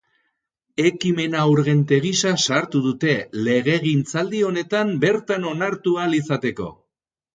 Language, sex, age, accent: Basque, male, 60-69, Erdialdekoa edo Nafarra (Gipuzkoa, Nafarroa)